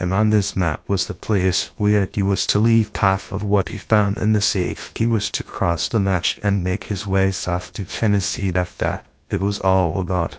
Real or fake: fake